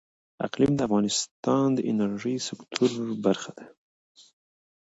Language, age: Pashto, 19-29